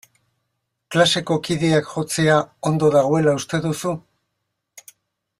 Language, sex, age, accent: Basque, male, 60-69, Mendebalekoa (Araba, Bizkaia, Gipuzkoako mendebaleko herri batzuk)